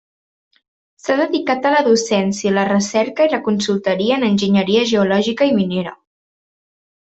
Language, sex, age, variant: Catalan, female, 19-29, Central